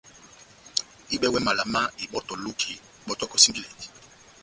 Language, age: Batanga, 40-49